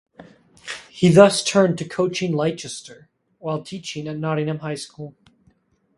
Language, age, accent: English, under 19, United States English